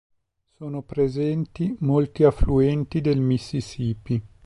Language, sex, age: Italian, male, 40-49